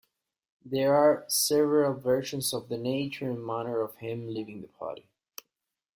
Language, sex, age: English, male, 30-39